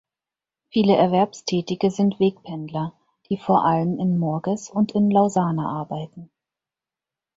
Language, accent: German, Deutschland Deutsch